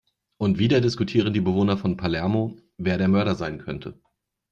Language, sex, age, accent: German, male, 40-49, Deutschland Deutsch